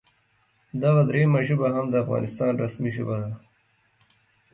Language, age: Pashto, 19-29